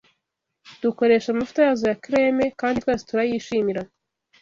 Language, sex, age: Kinyarwanda, female, 30-39